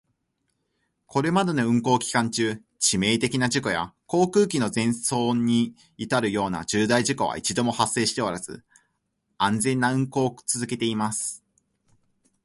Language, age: Japanese, 19-29